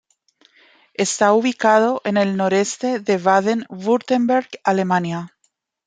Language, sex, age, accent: Spanish, female, 40-49, Andino-Pacífico: Colombia, Perú, Ecuador, oeste de Bolivia y Venezuela andina